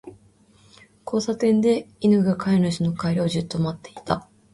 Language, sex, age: Japanese, female, 19-29